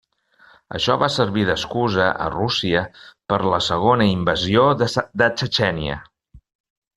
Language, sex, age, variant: Catalan, male, 50-59, Central